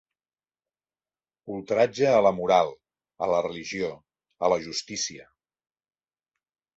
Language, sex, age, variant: Catalan, male, 40-49, Central